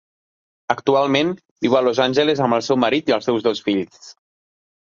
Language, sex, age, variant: Catalan, male, under 19, Central